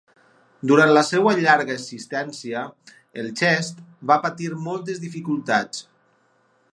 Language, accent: Catalan, valencià